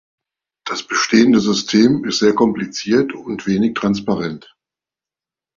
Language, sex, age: German, male, 50-59